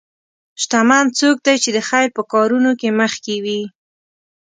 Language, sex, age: Pashto, female, 19-29